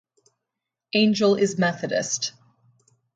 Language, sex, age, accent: English, female, 30-39, United States English